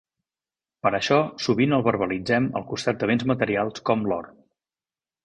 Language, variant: Catalan, Central